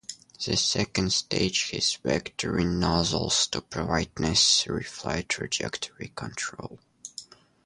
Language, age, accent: English, under 19, United States English